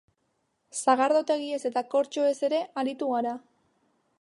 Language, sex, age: Basque, female, 19-29